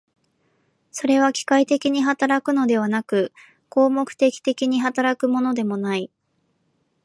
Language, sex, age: Japanese, female, 19-29